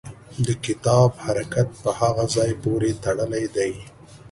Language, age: Pashto, 30-39